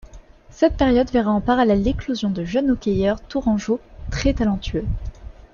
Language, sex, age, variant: French, female, 19-29, Français de métropole